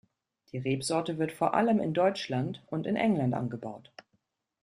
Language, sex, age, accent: German, female, 40-49, Deutschland Deutsch